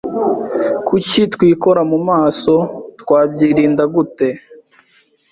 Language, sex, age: Kinyarwanda, male, 19-29